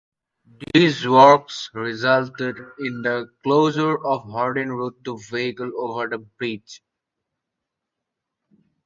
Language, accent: English, United States English